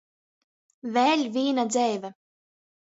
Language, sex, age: Latgalian, female, 19-29